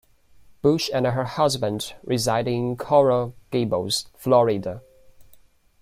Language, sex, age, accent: English, male, 19-29, United States English